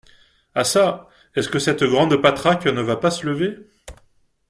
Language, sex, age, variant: French, male, 40-49, Français de métropole